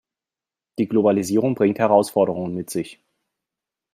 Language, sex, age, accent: German, male, 30-39, Deutschland Deutsch